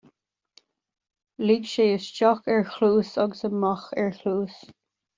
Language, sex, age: Irish, female, 19-29